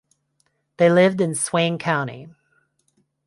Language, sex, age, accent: English, female, 30-39, United States English